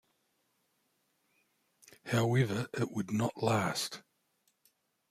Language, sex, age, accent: English, male, 50-59, New Zealand English